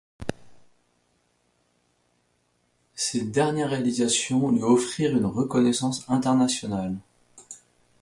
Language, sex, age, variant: French, male, 40-49, Français de métropole